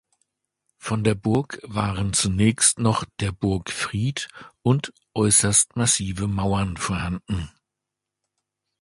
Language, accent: German, Deutschland Deutsch